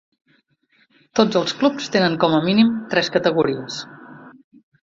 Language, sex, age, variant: Catalan, female, 40-49, Central